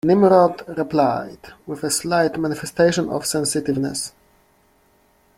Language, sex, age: English, male, 30-39